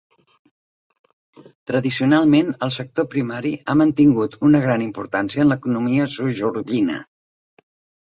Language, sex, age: Catalan, female, 60-69